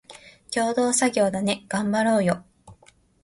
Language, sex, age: Japanese, female, 30-39